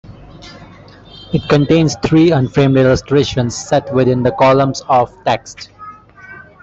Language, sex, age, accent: English, male, 19-29, India and South Asia (India, Pakistan, Sri Lanka)